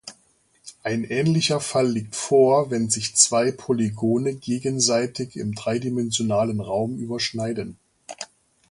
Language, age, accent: German, 50-59, Deutschland Deutsch